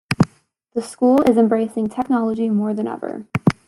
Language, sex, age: English, female, under 19